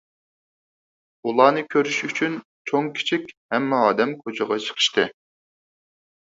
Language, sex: Uyghur, male